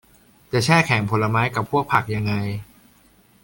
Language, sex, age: Thai, male, 19-29